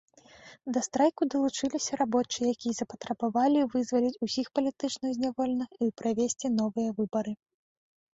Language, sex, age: Belarusian, female, under 19